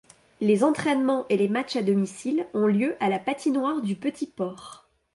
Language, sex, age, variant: French, female, 40-49, Français de métropole